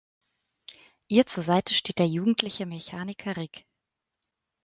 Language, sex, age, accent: German, female, 30-39, Deutschland Deutsch